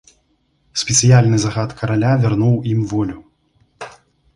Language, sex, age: Belarusian, male, 19-29